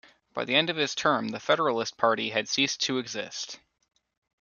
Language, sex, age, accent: English, male, under 19, United States English